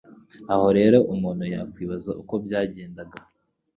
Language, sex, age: Kinyarwanda, male, 19-29